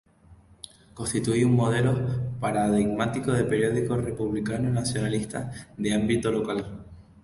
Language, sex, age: Spanish, male, 19-29